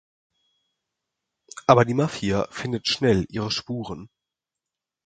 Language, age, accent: German, under 19, Deutschland Deutsch